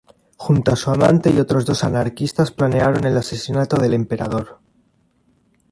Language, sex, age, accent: Spanish, male, 19-29, España: Centro-Sur peninsular (Madrid, Toledo, Castilla-La Mancha)